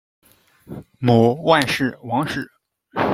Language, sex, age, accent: Chinese, male, 19-29, 出生地：江苏省